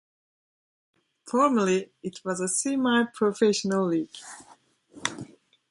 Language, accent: English, Australian English